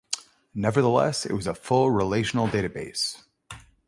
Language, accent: English, United States English